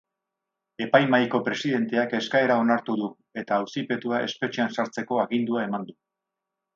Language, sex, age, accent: Basque, male, 50-59, Erdialdekoa edo Nafarra (Gipuzkoa, Nafarroa)